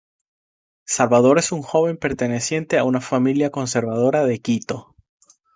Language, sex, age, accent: Spanish, male, 30-39, Caribe: Cuba, Venezuela, Puerto Rico, República Dominicana, Panamá, Colombia caribeña, México caribeño, Costa del golfo de México